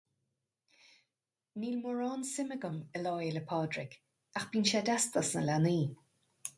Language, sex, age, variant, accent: Irish, female, 50-59, Gaeilge na Mumhan, Cainteoir dúchais, Gaeltacht